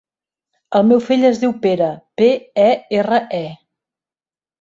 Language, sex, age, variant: Catalan, female, 50-59, Central